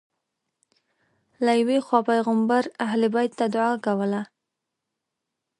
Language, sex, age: Pashto, female, 19-29